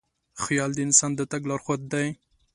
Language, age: Pashto, 19-29